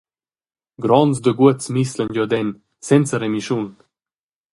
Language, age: Romansh, 19-29